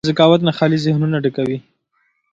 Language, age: Pashto, 19-29